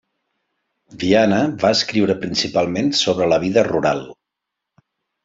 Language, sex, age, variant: Catalan, male, 50-59, Central